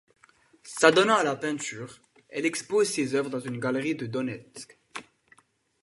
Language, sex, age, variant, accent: French, female, under 19, Français du nord de l'Afrique, Français du Maroc